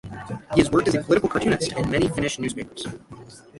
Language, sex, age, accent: English, male, 19-29, United States English